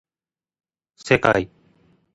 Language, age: Japanese, 19-29